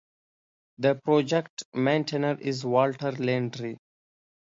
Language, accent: English, United States English